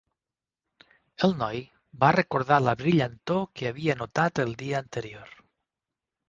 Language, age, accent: Catalan, 50-59, Tortosí